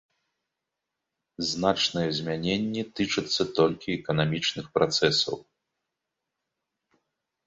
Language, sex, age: Belarusian, male, 30-39